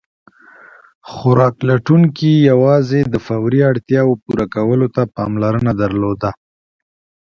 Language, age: Pashto, 19-29